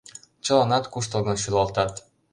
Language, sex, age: Mari, male, 19-29